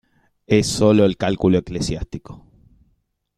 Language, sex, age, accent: Spanish, male, 30-39, Rioplatense: Argentina, Uruguay, este de Bolivia, Paraguay